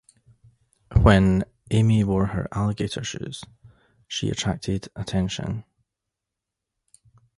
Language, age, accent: English, 30-39, Scottish English